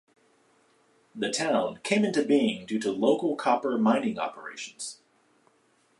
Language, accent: English, United States English